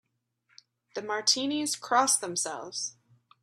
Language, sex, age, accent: English, female, 30-39, United States English